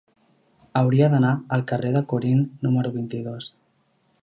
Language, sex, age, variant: Catalan, male, under 19, Central